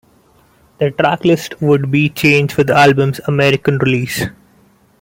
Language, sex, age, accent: English, male, 19-29, India and South Asia (India, Pakistan, Sri Lanka)